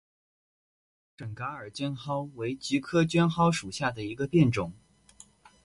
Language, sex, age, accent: Chinese, male, under 19, 出生地：上海市